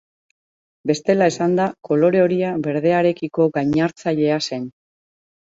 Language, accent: Basque, Mendebalekoa (Araba, Bizkaia, Gipuzkoako mendebaleko herri batzuk)